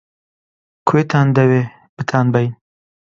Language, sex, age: Central Kurdish, male, 19-29